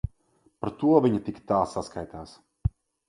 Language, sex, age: Latvian, male, 40-49